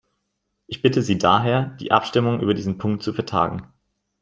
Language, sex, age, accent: German, male, 19-29, Deutschland Deutsch